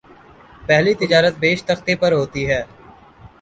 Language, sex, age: Urdu, male, 19-29